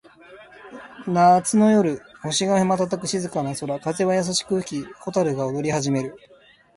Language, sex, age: Japanese, male, 30-39